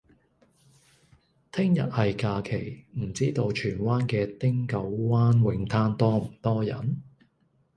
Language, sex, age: Cantonese, male, 50-59